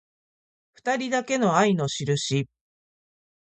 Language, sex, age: Japanese, female, 40-49